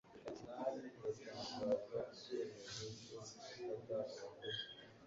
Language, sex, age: Kinyarwanda, male, under 19